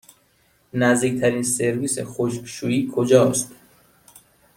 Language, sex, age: Persian, male, 19-29